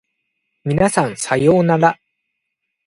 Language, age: Japanese, 19-29